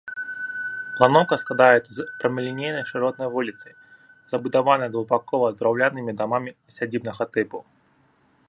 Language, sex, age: Belarusian, male, 30-39